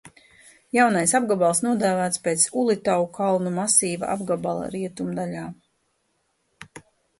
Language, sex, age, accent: Latvian, female, 40-49, bez akcenta